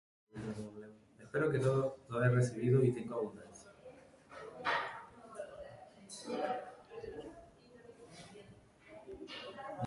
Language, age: Spanish, 19-29